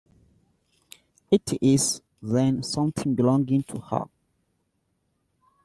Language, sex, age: English, male, 19-29